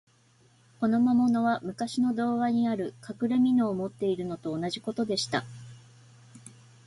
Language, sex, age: Japanese, female, 40-49